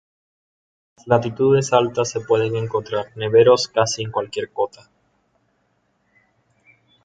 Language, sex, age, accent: Spanish, male, 19-29, Caribe: Cuba, Venezuela, Puerto Rico, República Dominicana, Panamá, Colombia caribeña, México caribeño, Costa del golfo de México